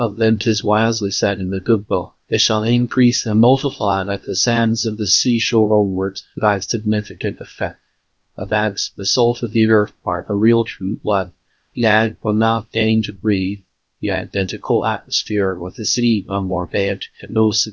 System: TTS, VITS